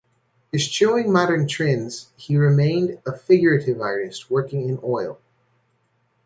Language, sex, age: English, male, 40-49